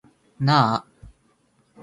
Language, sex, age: Japanese, male, 19-29